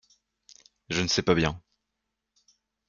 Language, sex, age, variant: French, male, 19-29, Français de métropole